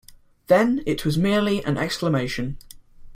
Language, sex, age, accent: English, male, under 19, England English